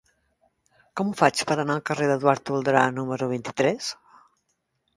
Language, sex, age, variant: Catalan, female, 70-79, Central